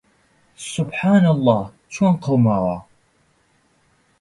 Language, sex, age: Central Kurdish, male, 19-29